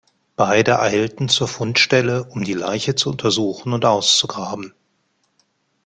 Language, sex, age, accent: German, male, 50-59, Deutschland Deutsch